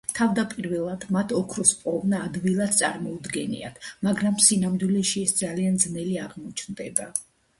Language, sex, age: Georgian, female, 60-69